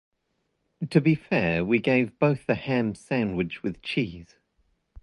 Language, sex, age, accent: English, male, 40-49, New Zealand English